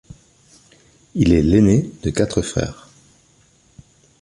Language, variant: French, Français de métropole